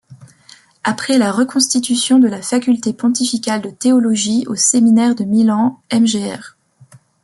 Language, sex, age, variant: French, female, 19-29, Français de métropole